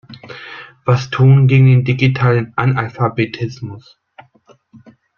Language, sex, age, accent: German, male, 19-29, Deutschland Deutsch